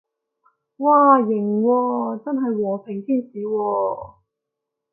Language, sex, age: Cantonese, female, 19-29